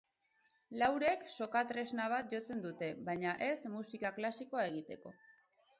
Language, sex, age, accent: Basque, female, 19-29, Mendebalekoa (Araba, Bizkaia, Gipuzkoako mendebaleko herri batzuk)